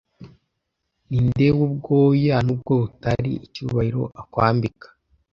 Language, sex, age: Kinyarwanda, male, under 19